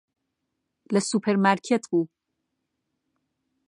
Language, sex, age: Central Kurdish, female, 30-39